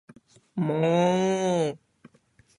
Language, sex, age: Japanese, male, 19-29